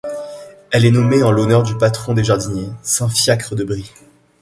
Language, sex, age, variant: French, male, 19-29, Français de métropole